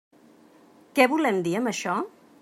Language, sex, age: Catalan, female, 40-49